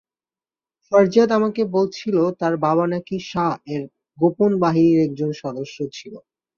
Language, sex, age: Bengali, male, 19-29